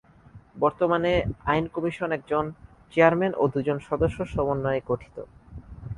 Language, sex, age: Bengali, male, 19-29